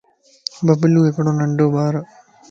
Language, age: Lasi, 19-29